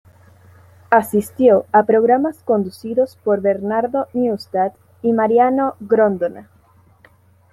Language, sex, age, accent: Spanish, female, 19-29, Caribe: Cuba, Venezuela, Puerto Rico, República Dominicana, Panamá, Colombia caribeña, México caribeño, Costa del golfo de México